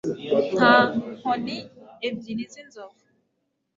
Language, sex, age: Kinyarwanda, female, 19-29